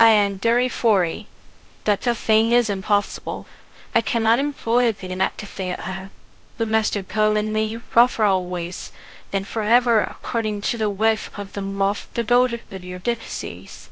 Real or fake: fake